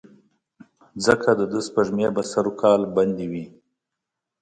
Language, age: Pashto, 30-39